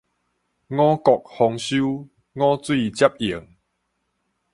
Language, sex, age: Min Nan Chinese, male, 30-39